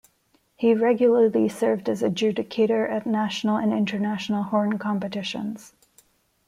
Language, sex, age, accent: English, female, 30-39, India and South Asia (India, Pakistan, Sri Lanka)